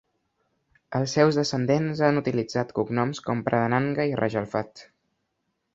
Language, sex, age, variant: Catalan, male, under 19, Central